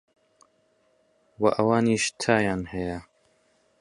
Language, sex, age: Central Kurdish, male, 19-29